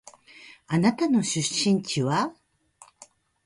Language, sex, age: Japanese, female, 50-59